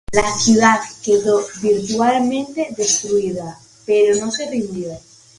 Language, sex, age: Spanish, female, 19-29